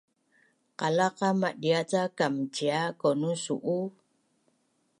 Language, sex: Bunun, female